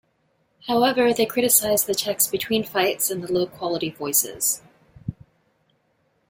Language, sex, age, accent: English, female, 30-39, United States English